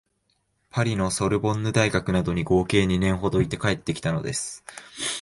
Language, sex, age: Japanese, male, 19-29